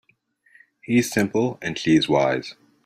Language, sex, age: English, male, 30-39